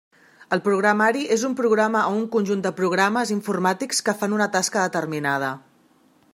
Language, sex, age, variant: Catalan, female, 40-49, Central